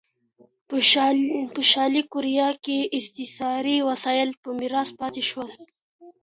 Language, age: Pashto, 30-39